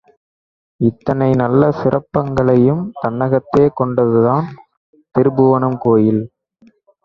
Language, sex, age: Tamil, male, 19-29